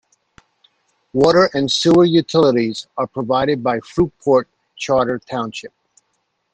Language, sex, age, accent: English, male, 60-69, United States English